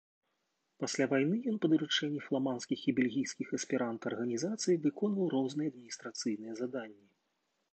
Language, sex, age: Belarusian, male, 40-49